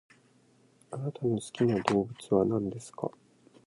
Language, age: Japanese, under 19